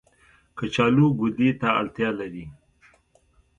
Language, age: Pashto, 60-69